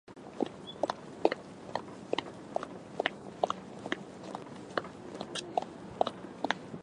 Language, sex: Japanese, female